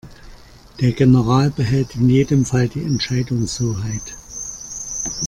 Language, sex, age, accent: German, male, 50-59, Deutschland Deutsch